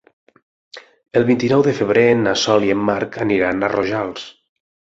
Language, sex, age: Catalan, male, 40-49